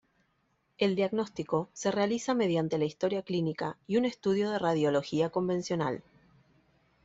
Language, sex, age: Spanish, female, 30-39